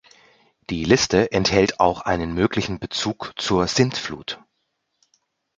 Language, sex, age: German, male, 40-49